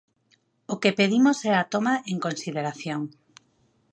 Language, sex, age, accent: Galician, female, 30-39, Normativo (estándar)